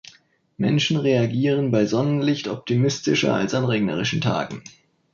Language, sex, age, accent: German, male, 19-29, Deutschland Deutsch